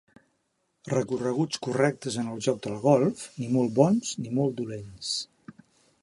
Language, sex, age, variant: Catalan, male, 70-79, Central